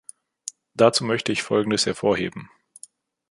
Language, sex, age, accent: German, male, 19-29, Deutschland Deutsch